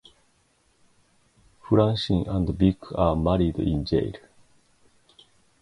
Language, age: English, 50-59